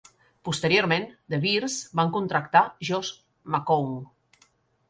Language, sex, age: Catalan, female, 40-49